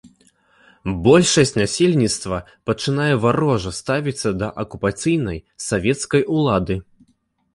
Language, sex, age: Belarusian, male, 19-29